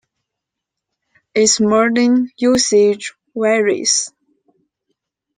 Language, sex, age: English, female, 19-29